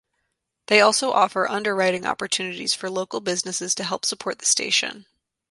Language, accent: English, United States English